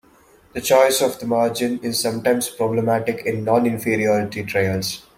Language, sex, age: English, male, 19-29